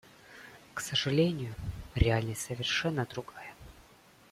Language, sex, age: Russian, male, 19-29